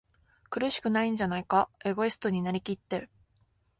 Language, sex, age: Japanese, female, 19-29